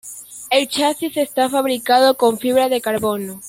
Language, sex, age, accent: Spanish, female, under 19, Andino-Pacífico: Colombia, Perú, Ecuador, oeste de Bolivia y Venezuela andina